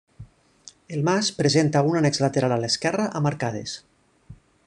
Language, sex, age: Catalan, male, 40-49